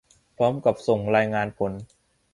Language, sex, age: Thai, male, under 19